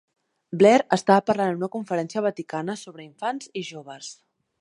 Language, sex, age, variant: Catalan, female, 30-39, Nord-Occidental